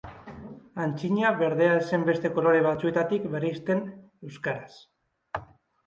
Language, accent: Basque, Mendebalekoa (Araba, Bizkaia, Gipuzkoako mendebaleko herri batzuk)